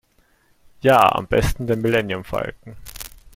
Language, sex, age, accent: German, male, 30-39, Österreichisches Deutsch